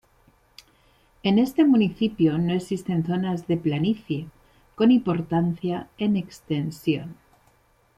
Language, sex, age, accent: Spanish, female, 50-59, España: Centro-Sur peninsular (Madrid, Toledo, Castilla-La Mancha)